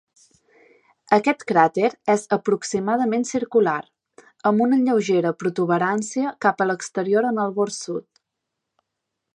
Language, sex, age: Catalan, female, 19-29